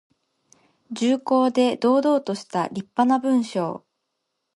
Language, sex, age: Japanese, female, 19-29